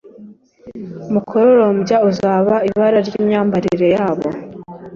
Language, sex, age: Kinyarwanda, female, 19-29